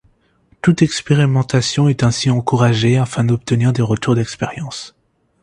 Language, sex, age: French, male, 19-29